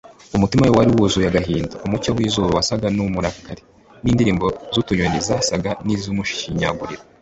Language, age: Kinyarwanda, 19-29